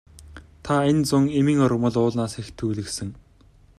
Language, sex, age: Mongolian, male, 19-29